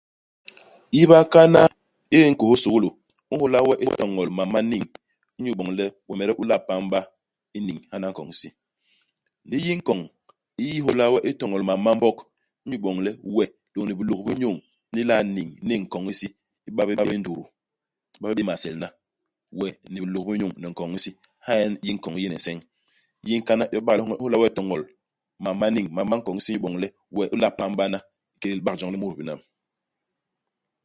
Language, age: Basaa, 40-49